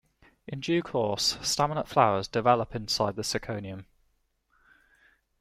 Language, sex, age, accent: English, male, 19-29, England English